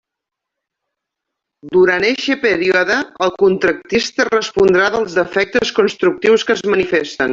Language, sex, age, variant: Catalan, female, 40-49, Central